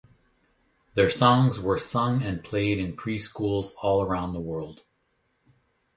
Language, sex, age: English, male, 50-59